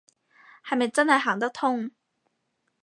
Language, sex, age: Cantonese, female, 19-29